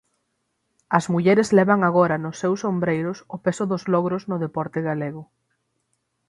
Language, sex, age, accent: Galician, female, 19-29, Atlántico (seseo e gheada); Normativo (estándar)